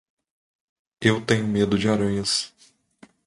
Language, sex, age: Portuguese, male, 19-29